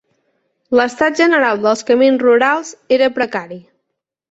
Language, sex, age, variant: Catalan, female, 30-39, Central